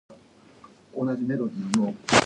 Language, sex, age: English, female, 19-29